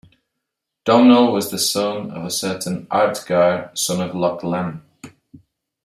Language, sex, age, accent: English, male, 30-39, England English